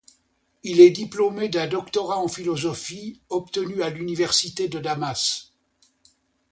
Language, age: French, 70-79